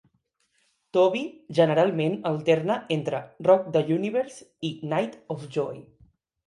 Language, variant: Catalan, Central